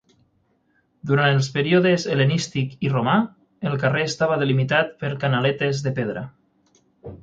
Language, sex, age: Catalan, male, 30-39